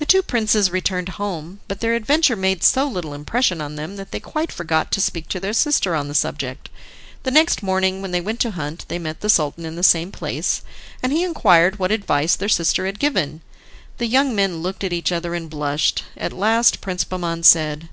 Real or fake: real